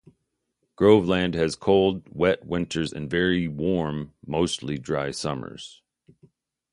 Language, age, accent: English, 50-59, United States English